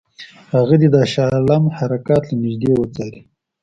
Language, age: Pashto, 40-49